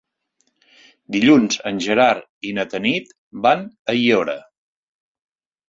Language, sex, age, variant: Catalan, male, 60-69, Central